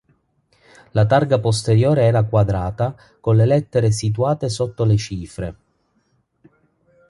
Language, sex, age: Italian, male, 40-49